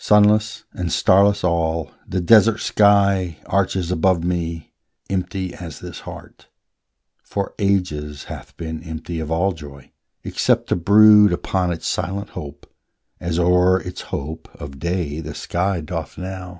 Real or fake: real